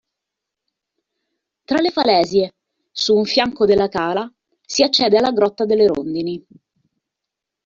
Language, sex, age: Italian, female, 40-49